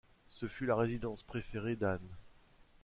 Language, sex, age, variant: French, male, 40-49, Français de métropole